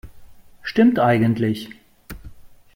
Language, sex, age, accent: German, male, 50-59, Deutschland Deutsch